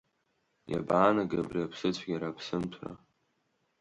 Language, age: Abkhazian, under 19